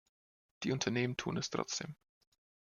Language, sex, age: German, male, 19-29